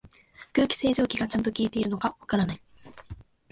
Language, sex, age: Japanese, female, 19-29